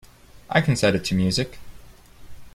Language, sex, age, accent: English, male, 30-39, United States English